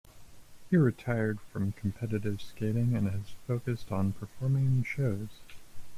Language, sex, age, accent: English, male, 30-39, United States English